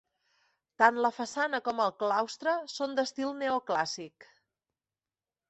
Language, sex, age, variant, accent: Catalan, female, 50-59, Central, central